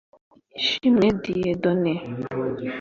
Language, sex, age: Kinyarwanda, female, 19-29